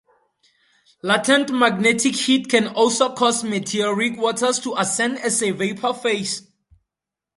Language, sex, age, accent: English, male, 19-29, Southern African (South Africa, Zimbabwe, Namibia)